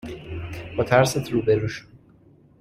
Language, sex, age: Persian, male, 19-29